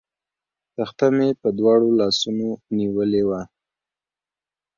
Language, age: Pashto, 19-29